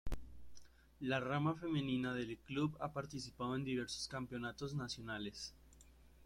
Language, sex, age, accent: Spanish, male, under 19, Caribe: Cuba, Venezuela, Puerto Rico, República Dominicana, Panamá, Colombia caribeña, México caribeño, Costa del golfo de México